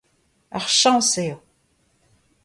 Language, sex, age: Breton, female, 50-59